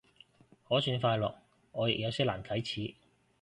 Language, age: Cantonese, 30-39